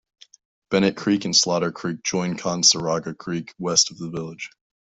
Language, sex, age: English, male, 19-29